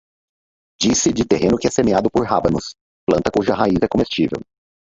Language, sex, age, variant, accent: Portuguese, male, 50-59, Portuguese (Brasil), Paulista